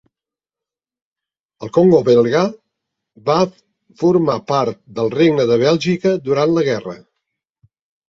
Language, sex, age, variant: Catalan, male, 60-69, Central